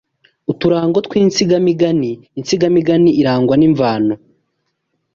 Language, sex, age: Kinyarwanda, male, 30-39